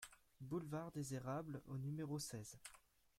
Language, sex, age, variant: French, male, under 19, Français de métropole